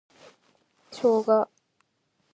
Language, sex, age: Japanese, female, 19-29